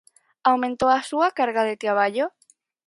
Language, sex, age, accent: Galician, female, under 19, Normativo (estándar)